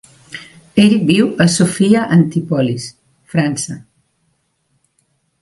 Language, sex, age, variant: Catalan, female, 60-69, Central